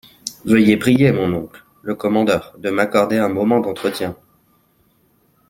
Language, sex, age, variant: French, male, 30-39, Français de métropole